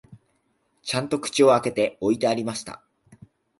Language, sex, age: Japanese, male, under 19